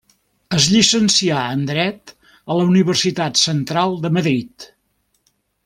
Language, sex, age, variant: Catalan, male, 70-79, Central